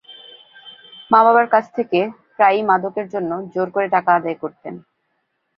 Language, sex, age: Bengali, female, 19-29